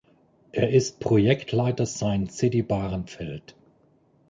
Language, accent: German, Deutschland Deutsch